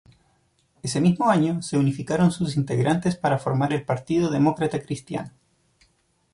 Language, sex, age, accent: Spanish, male, 30-39, Chileno: Chile, Cuyo